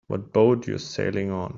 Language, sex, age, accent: English, male, 30-39, United States English